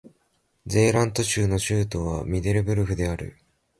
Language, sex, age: Japanese, male, 19-29